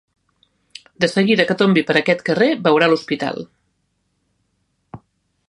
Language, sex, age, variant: Catalan, female, 40-49, Central